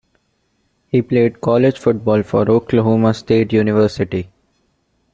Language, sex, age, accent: English, male, 19-29, India and South Asia (India, Pakistan, Sri Lanka)